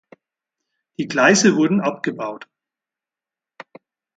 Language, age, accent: German, 60-69, Deutschland Deutsch